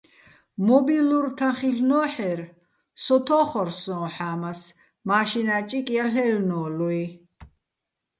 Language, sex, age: Bats, female, 60-69